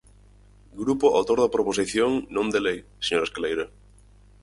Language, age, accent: Galician, 19-29, Central (gheada)